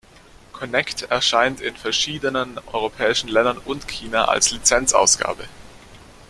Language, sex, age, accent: German, male, under 19, Deutschland Deutsch